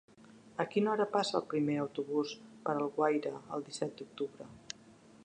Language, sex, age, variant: Catalan, female, 60-69, Central